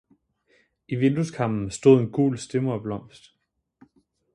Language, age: Danish, 30-39